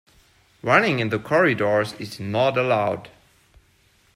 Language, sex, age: English, male, 30-39